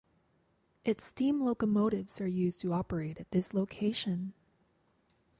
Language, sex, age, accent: English, female, 19-29, United States English